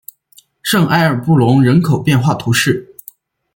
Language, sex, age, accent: Chinese, male, 19-29, 出生地：山西省